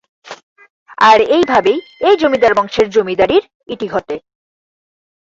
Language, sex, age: Bengali, female, 19-29